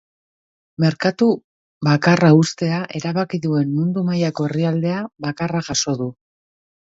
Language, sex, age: Basque, female, 40-49